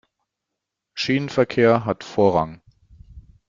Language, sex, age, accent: German, male, 50-59, Deutschland Deutsch